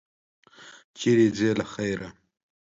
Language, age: Pashto, 19-29